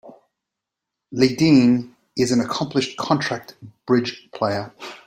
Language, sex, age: English, male, 40-49